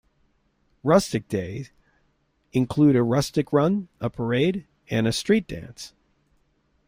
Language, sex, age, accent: English, male, 50-59, United States English